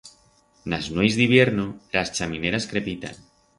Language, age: Aragonese, 40-49